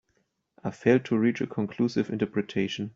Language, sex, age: English, male, 30-39